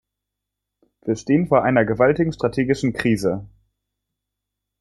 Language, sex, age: German, male, 19-29